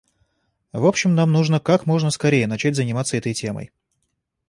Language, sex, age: Russian, male, 30-39